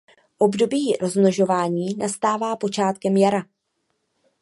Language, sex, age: Czech, female, 30-39